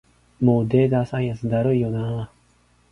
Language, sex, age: Japanese, male, 19-29